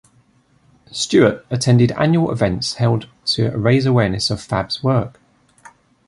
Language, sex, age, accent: English, male, 40-49, England English